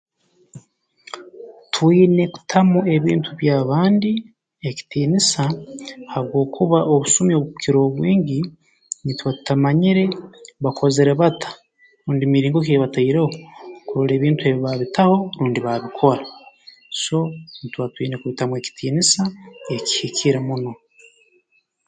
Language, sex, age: Tooro, male, 19-29